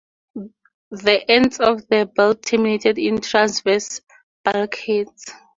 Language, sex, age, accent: English, female, 19-29, Southern African (South Africa, Zimbabwe, Namibia)